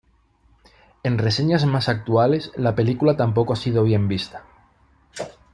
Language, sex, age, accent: Spanish, male, 30-39, España: Norte peninsular (Asturias, Castilla y León, Cantabria, País Vasco, Navarra, Aragón, La Rioja, Guadalajara, Cuenca)